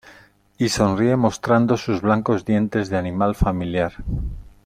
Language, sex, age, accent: Spanish, male, 60-69, España: Centro-Sur peninsular (Madrid, Toledo, Castilla-La Mancha)